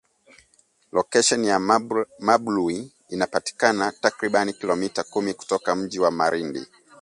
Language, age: Swahili, 30-39